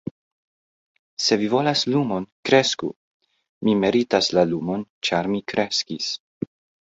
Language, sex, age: Esperanto, male, 19-29